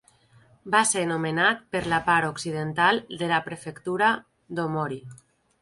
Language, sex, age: Catalan, female, 30-39